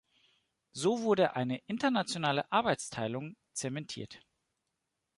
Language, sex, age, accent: German, male, 30-39, Deutschland Deutsch